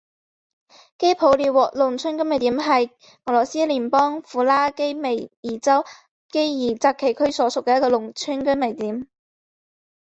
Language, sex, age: Chinese, female, 19-29